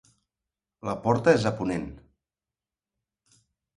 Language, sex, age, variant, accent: Catalan, male, 30-39, Central, gironí